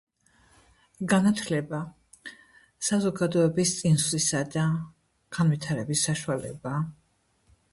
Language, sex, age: Georgian, female, 60-69